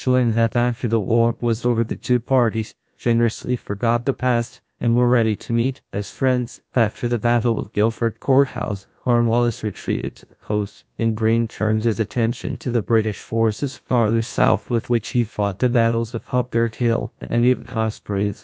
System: TTS, GlowTTS